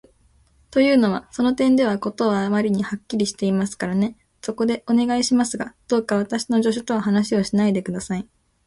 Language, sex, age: Japanese, female, under 19